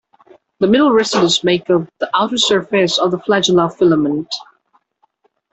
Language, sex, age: English, male, 19-29